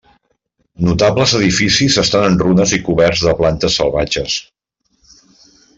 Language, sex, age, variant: Catalan, male, 50-59, Central